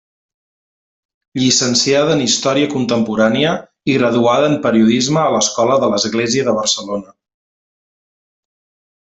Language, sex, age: Catalan, male, 40-49